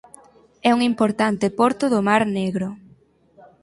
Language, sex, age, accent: Galician, female, 19-29, Normativo (estándar)